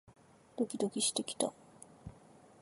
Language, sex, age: Japanese, female, 19-29